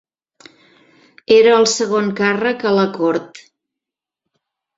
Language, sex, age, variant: Catalan, female, 60-69, Central